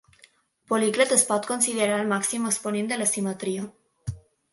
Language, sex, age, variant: Catalan, female, under 19, Balear